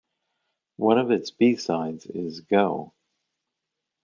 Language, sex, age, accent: English, male, 60-69, United States English